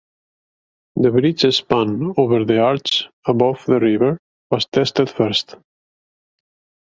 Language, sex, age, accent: English, male, 30-39, England English